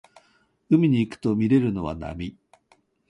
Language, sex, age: Japanese, male, 60-69